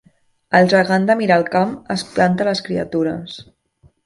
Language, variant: Catalan, Central